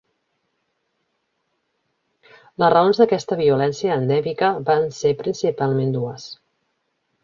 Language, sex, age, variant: Catalan, female, 40-49, Central